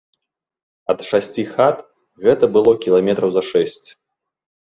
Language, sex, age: Belarusian, male, 40-49